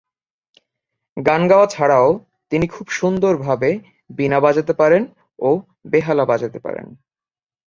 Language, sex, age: Bengali, male, 19-29